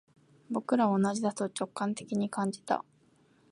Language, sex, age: Japanese, female, 19-29